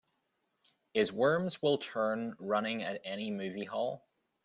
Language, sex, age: English, male, 30-39